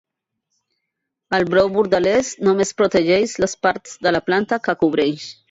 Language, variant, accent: Catalan, Central, central